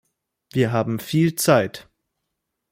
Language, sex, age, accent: German, male, under 19, Deutschland Deutsch